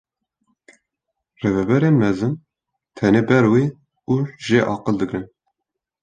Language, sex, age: Kurdish, male, 19-29